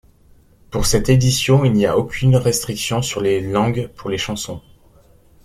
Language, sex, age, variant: French, male, 19-29, Français de métropole